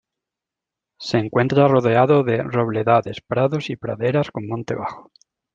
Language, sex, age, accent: Spanish, male, 30-39, España: Sur peninsular (Andalucia, Extremadura, Murcia)